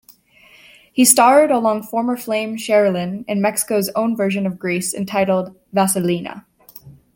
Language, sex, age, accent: English, female, 19-29, United States English